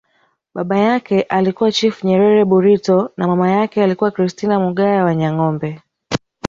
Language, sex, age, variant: Swahili, female, 19-29, Kiswahili Sanifu (EA)